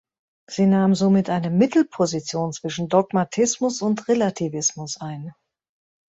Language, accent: German, Deutschland Deutsch